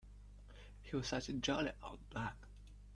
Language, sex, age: English, male, under 19